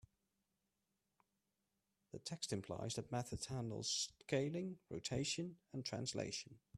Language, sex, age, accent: English, male, 40-49, England English